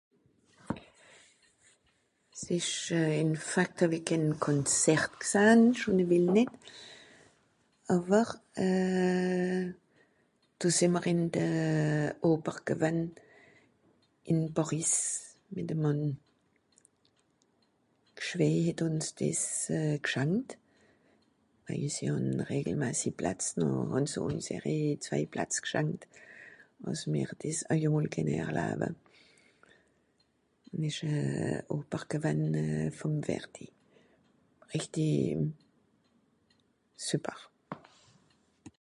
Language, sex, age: Swiss German, female, 70-79